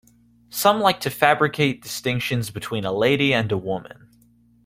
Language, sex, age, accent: English, male, 19-29, United States English